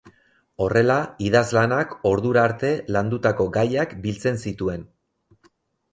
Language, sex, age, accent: Basque, male, 40-49, Erdialdekoa edo Nafarra (Gipuzkoa, Nafarroa)